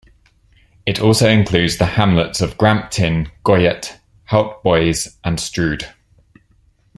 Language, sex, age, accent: English, male, 30-39, England English